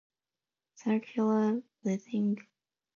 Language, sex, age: English, female, 19-29